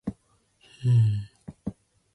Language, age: English, 19-29